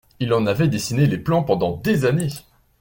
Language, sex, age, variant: French, male, 19-29, Français de métropole